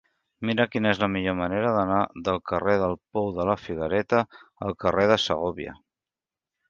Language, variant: Catalan, Central